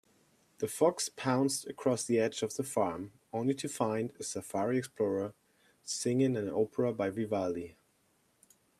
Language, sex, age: English, male, 30-39